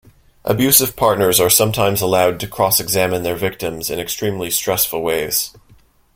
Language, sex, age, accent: English, male, 19-29, United States English